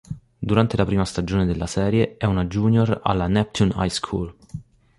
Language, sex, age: Italian, male, 19-29